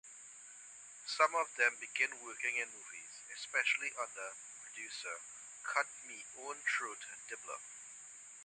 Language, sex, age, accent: English, male, 40-49, West Indies and Bermuda (Bahamas, Bermuda, Jamaica, Trinidad)